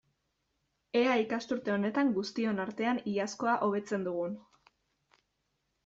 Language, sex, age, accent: Basque, female, 19-29, Mendebalekoa (Araba, Bizkaia, Gipuzkoako mendebaleko herri batzuk)